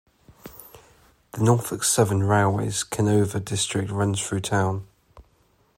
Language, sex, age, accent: English, male, 19-29, England English